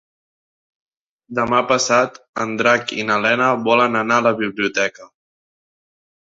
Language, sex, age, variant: Catalan, male, 19-29, Central